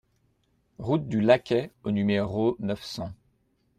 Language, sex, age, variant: French, male, 40-49, Français de métropole